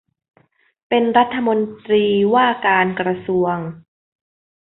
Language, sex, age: Thai, female, 19-29